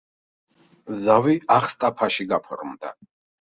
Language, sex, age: Georgian, male, 40-49